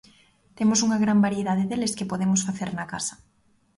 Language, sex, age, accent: Galician, female, 19-29, Normativo (estándar)